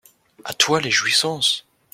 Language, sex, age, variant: French, male, under 19, Français de métropole